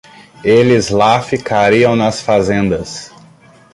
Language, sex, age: Portuguese, male, 30-39